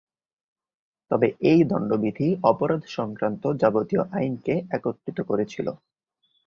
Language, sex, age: Bengali, male, 19-29